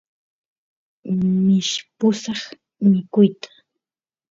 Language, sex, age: Santiago del Estero Quichua, female, 30-39